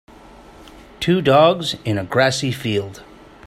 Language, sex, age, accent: English, male, 40-49, Canadian English